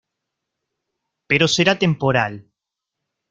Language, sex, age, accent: Spanish, male, 19-29, Rioplatense: Argentina, Uruguay, este de Bolivia, Paraguay